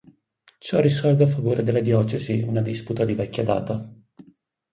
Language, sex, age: Italian, male, 40-49